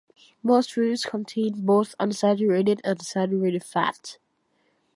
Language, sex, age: English, male, under 19